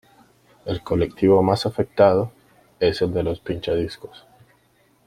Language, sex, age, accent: Spanish, male, 19-29, América central